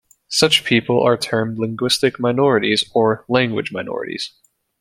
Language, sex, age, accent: English, male, 19-29, United States English